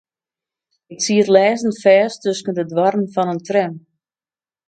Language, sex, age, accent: Western Frisian, female, 40-49, Wâldfrysk